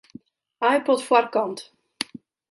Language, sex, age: Western Frisian, female, 40-49